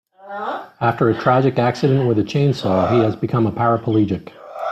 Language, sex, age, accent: English, male, 50-59, United States English